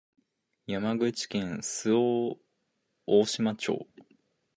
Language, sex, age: Japanese, male, 19-29